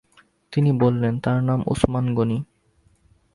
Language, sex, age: Bengali, male, 19-29